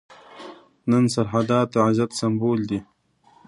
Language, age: Pashto, 19-29